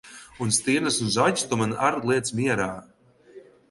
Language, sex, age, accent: Latvian, male, 30-39, Rigas